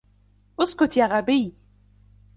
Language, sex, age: Arabic, female, under 19